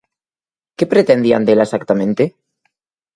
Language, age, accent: Galician, 19-29, Normativo (estándar)